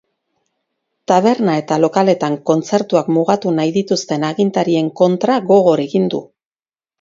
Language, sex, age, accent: Basque, female, 40-49, Erdialdekoa edo Nafarra (Gipuzkoa, Nafarroa)